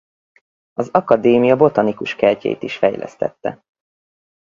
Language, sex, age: Hungarian, male, 30-39